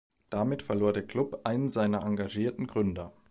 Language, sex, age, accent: German, male, 19-29, Deutschland Deutsch